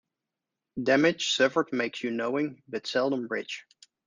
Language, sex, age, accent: English, male, 30-39, United States English